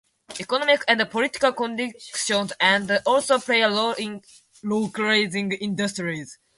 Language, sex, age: English, female, 19-29